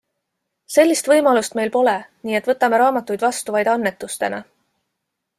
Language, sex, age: Estonian, female, 40-49